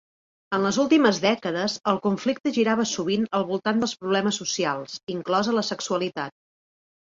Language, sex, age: Catalan, female, 40-49